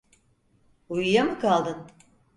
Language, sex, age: Turkish, female, 60-69